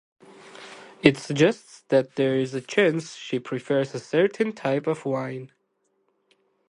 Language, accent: English, United States English